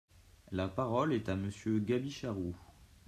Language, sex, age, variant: French, male, 19-29, Français de métropole